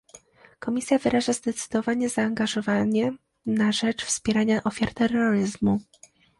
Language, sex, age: Polish, female, 19-29